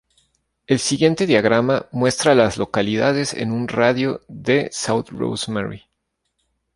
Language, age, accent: Spanish, 30-39, México